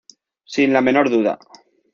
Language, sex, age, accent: Spanish, male, 19-29, España: Norte peninsular (Asturias, Castilla y León, Cantabria, País Vasco, Navarra, Aragón, La Rioja, Guadalajara, Cuenca)